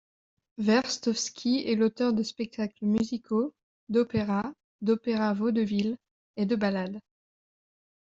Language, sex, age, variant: French, female, 19-29, Français de métropole